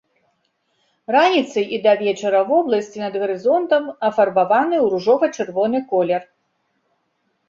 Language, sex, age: Belarusian, female, 60-69